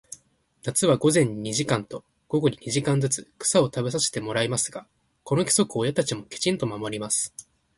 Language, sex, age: Japanese, male, 19-29